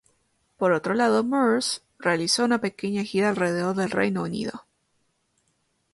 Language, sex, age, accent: Spanish, female, 19-29, Rioplatense: Argentina, Uruguay, este de Bolivia, Paraguay